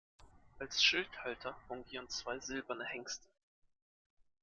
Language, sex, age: German, male, 19-29